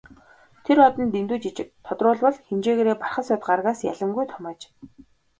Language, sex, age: Mongolian, female, 19-29